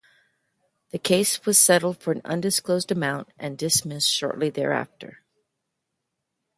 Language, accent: English, United States English